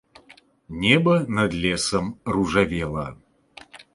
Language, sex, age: Belarusian, male, 40-49